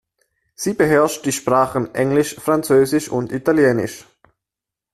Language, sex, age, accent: German, male, 19-29, Schweizerdeutsch